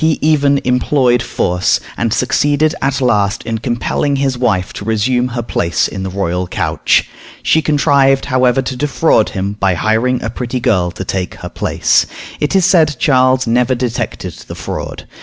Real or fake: real